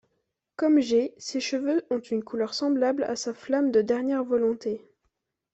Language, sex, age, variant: French, female, 19-29, Français de métropole